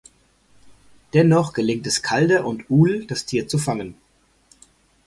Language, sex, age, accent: German, male, 40-49, Deutschland Deutsch